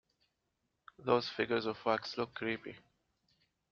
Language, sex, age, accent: English, male, 19-29, United States English